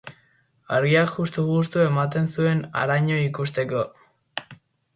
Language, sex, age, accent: Basque, female, 90+, Erdialdekoa edo Nafarra (Gipuzkoa, Nafarroa)